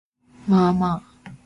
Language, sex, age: English, female, 19-29